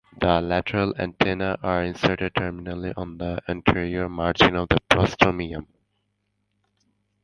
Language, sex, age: English, male, 19-29